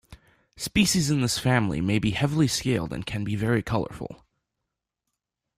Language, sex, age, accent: English, male, under 19, United States English